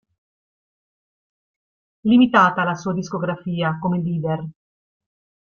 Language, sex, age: Italian, female, 40-49